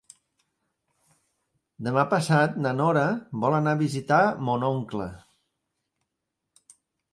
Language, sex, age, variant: Catalan, male, 50-59, Central